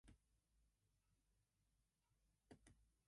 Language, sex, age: English, female, under 19